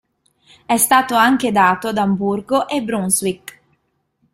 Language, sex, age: Italian, female, 30-39